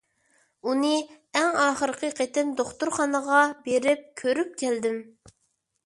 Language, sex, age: Uyghur, female, under 19